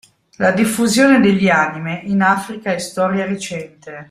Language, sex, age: Italian, female, 50-59